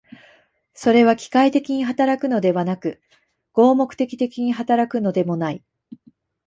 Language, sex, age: Japanese, female, 30-39